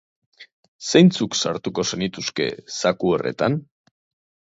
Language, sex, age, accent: Basque, male, 30-39, Mendebalekoa (Araba, Bizkaia, Gipuzkoako mendebaleko herri batzuk)